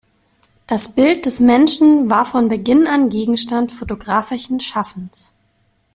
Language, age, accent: German, 30-39, Deutschland Deutsch